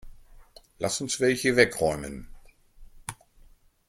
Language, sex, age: German, male, 50-59